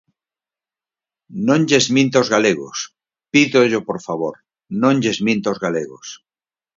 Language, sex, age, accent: Galician, male, 50-59, Normativo (estándar)